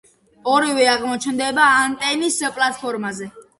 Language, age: Georgian, under 19